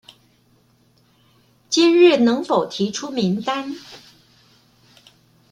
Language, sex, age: Chinese, female, 60-69